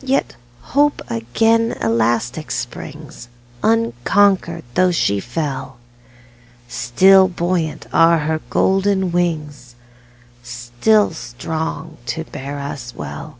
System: none